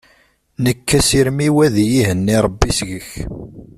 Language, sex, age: Kabyle, male, 30-39